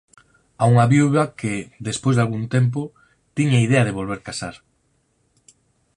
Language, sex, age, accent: Galician, male, 40-49, Normativo (estándar)